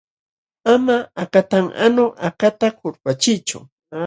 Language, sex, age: Jauja Wanca Quechua, female, 70-79